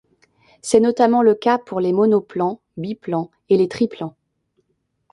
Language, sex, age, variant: French, male, 40-49, Français de métropole